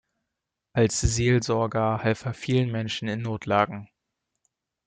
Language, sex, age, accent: German, male, under 19, Deutschland Deutsch